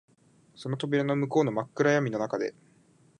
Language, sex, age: Japanese, male, 19-29